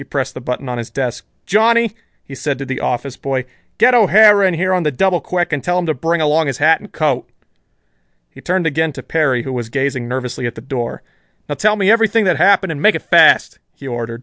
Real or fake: real